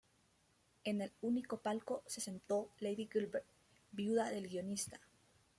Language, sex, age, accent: Spanish, female, 19-29, Andino-Pacífico: Colombia, Perú, Ecuador, oeste de Bolivia y Venezuela andina